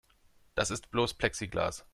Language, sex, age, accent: German, male, 40-49, Deutschland Deutsch